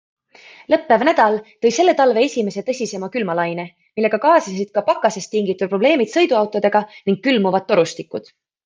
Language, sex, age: Estonian, female, 19-29